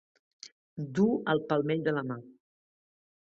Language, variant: Catalan, Nord-Occidental